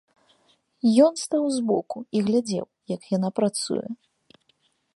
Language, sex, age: Belarusian, female, 19-29